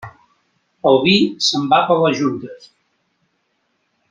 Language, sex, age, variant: Catalan, male, 60-69, Central